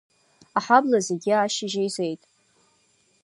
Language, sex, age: Abkhazian, female, 30-39